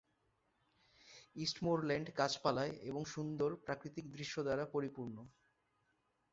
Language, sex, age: Bengali, male, 19-29